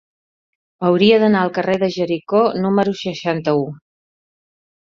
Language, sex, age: Catalan, female, 60-69